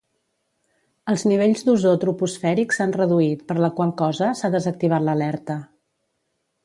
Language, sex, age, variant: Catalan, female, 50-59, Central